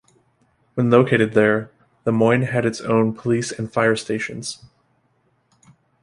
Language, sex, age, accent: English, male, 30-39, United States English